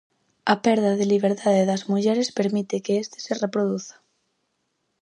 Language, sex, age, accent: Galician, female, under 19, Central (gheada)